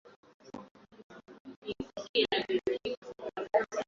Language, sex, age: Swahili, male, 19-29